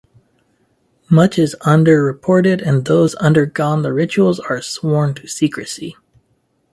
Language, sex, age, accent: English, male, 30-39, United States English